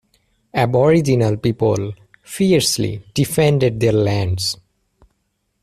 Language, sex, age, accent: English, male, 19-29, United States English